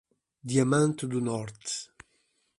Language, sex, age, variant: Portuguese, male, 50-59, Portuguese (Portugal)